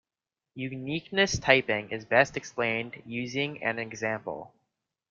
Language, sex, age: English, male, under 19